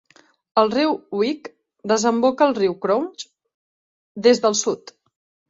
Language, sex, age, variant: Catalan, female, 30-39, Central